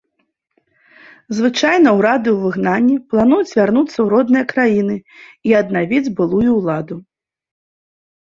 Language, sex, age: Belarusian, female, 30-39